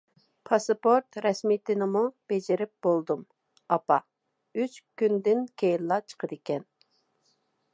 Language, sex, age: Uyghur, female, 50-59